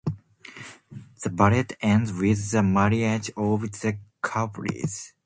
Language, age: English, 19-29